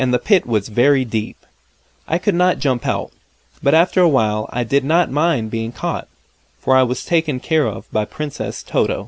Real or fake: real